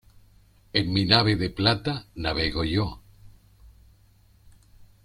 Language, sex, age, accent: Spanish, male, 50-59, Rioplatense: Argentina, Uruguay, este de Bolivia, Paraguay